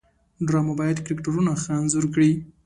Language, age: Pashto, 19-29